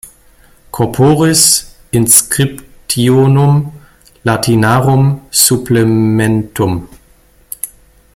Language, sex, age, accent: German, male, 40-49, Deutschland Deutsch